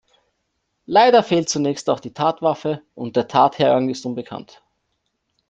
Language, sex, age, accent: German, male, 19-29, Österreichisches Deutsch